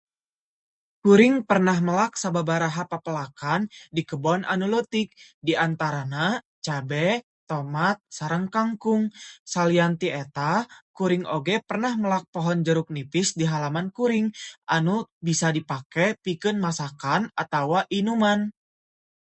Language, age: Sundanese, 19-29